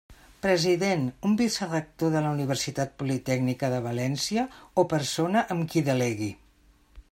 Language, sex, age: Catalan, female, 60-69